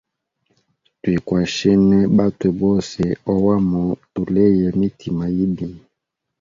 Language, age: Hemba, 19-29